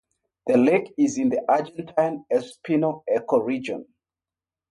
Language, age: English, 40-49